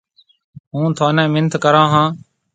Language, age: Marwari (Pakistan), 40-49